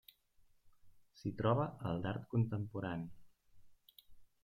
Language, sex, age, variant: Catalan, male, 30-39, Central